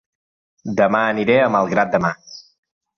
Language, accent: Catalan, mallorquí